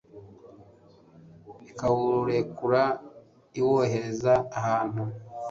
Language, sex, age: Kinyarwanda, male, 40-49